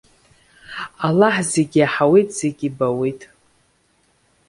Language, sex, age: Abkhazian, female, 40-49